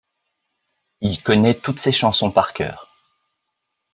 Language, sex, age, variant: French, male, 40-49, Français de métropole